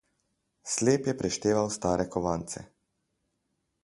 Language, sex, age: Slovenian, male, 40-49